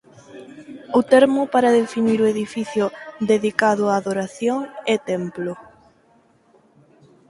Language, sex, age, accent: Galician, female, 19-29, Oriental (común en zona oriental); Neofalante